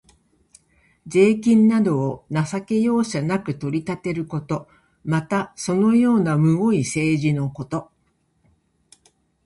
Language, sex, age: Japanese, female, 60-69